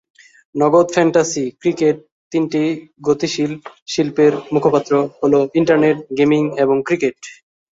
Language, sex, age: Bengali, male, 19-29